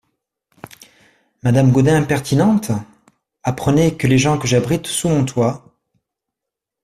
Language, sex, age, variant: French, male, 30-39, Français de métropole